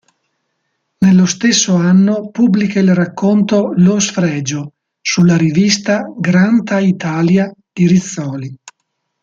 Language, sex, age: Italian, male, 60-69